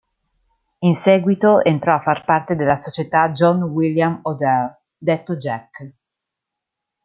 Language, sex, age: Italian, female, 30-39